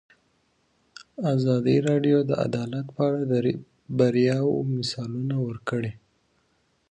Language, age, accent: Pashto, 19-29, کندهاری لهجه